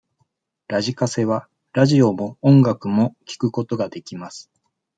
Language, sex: Japanese, male